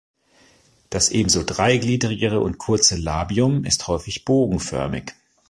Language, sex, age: German, male, 40-49